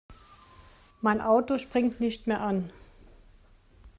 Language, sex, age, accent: German, male, 50-59, Deutschland Deutsch